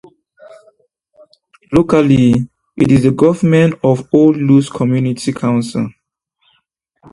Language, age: English, 19-29